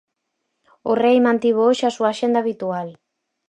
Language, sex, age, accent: Galician, female, 30-39, Normativo (estándar)